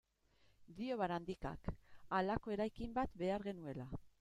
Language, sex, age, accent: Basque, female, 40-49, Mendebalekoa (Araba, Bizkaia, Gipuzkoako mendebaleko herri batzuk)